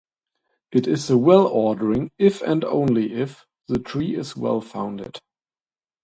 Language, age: English, 30-39